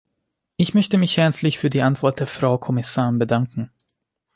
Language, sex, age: German, male, 19-29